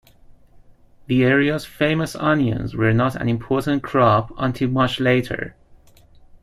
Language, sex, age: English, male, 30-39